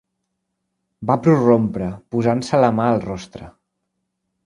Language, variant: Catalan, Central